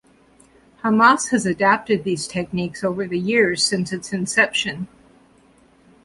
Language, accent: English, United States English